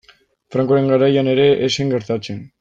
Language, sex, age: Basque, male, 19-29